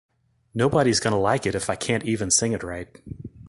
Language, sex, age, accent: English, male, 40-49, United States English